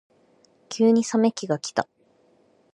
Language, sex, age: Japanese, female, 19-29